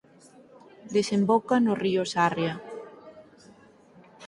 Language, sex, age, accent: Galician, female, 19-29, Atlántico (seseo e gheada)